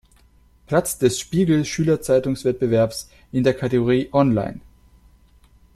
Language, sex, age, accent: German, male, 19-29, Deutschland Deutsch